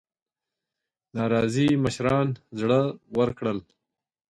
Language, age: Pashto, 40-49